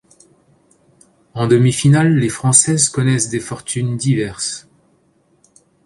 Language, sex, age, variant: French, male, 30-39, Français de métropole